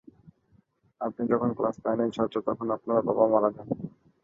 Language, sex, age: Bengali, male, 19-29